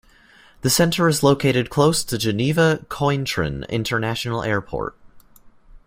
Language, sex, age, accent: English, male, 19-29, United States English